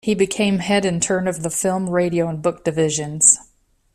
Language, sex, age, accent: English, female, 50-59, United States English